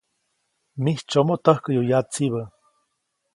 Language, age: Copainalá Zoque, 19-29